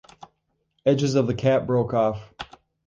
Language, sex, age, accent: English, male, 30-39, United States English